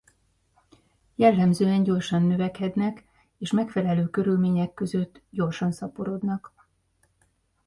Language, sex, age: Hungarian, female, 40-49